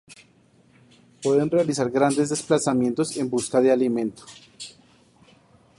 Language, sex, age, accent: Spanish, male, 19-29, Andino-Pacífico: Colombia, Perú, Ecuador, oeste de Bolivia y Venezuela andina